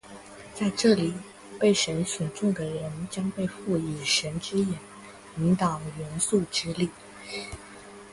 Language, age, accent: Chinese, under 19, 出生地：福建省